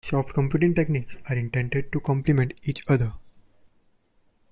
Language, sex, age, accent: English, male, 19-29, India and South Asia (India, Pakistan, Sri Lanka)